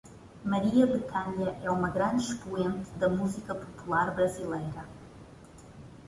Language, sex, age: Portuguese, female, 30-39